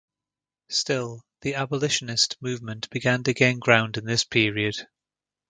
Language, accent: English, England English